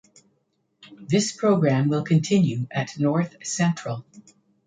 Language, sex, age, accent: English, female, 60-69, Canadian English